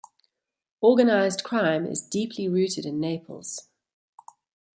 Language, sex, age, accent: English, female, 40-49, Southern African (South Africa, Zimbabwe, Namibia)